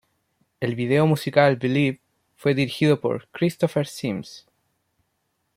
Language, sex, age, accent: Spanish, male, 19-29, Chileno: Chile, Cuyo